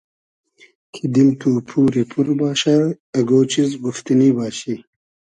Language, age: Hazaragi, 19-29